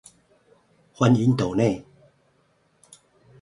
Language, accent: Chinese, 出生地：宜蘭縣